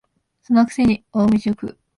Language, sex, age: Japanese, female, 19-29